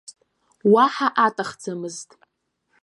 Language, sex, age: Abkhazian, female, 19-29